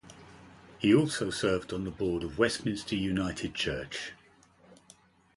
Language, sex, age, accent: English, male, 60-69, England English